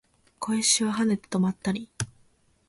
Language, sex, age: Japanese, female, 19-29